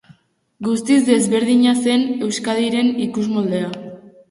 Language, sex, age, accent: Basque, female, under 19, Mendebalekoa (Araba, Bizkaia, Gipuzkoako mendebaleko herri batzuk)